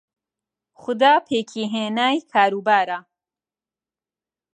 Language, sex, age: Central Kurdish, female, 30-39